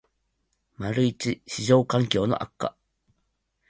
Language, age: Japanese, under 19